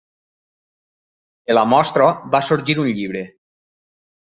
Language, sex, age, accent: Catalan, male, 40-49, valencià